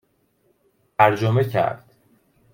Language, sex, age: Persian, male, 19-29